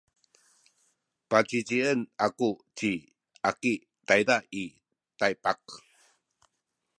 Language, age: Sakizaya, 60-69